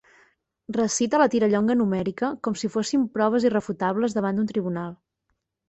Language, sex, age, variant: Catalan, female, 19-29, Central